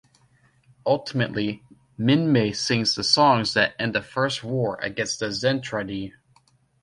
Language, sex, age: English, male, 19-29